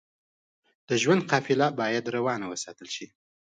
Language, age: Pashto, 30-39